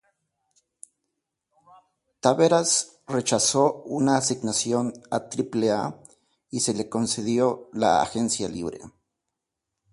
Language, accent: Spanish, México